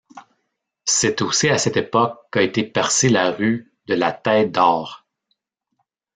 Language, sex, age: French, male, 50-59